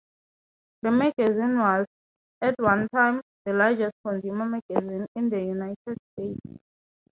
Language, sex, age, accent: English, female, 19-29, Southern African (South Africa, Zimbabwe, Namibia)